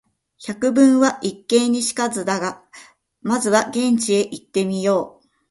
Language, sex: Japanese, female